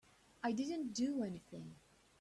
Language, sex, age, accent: English, female, 19-29, England English